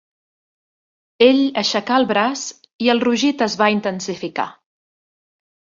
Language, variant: Catalan, Central